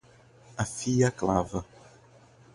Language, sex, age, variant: Portuguese, male, 30-39, Portuguese (Brasil)